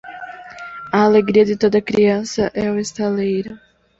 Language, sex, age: Portuguese, female, 19-29